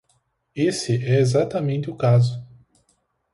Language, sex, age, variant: Portuguese, male, 19-29, Portuguese (Brasil)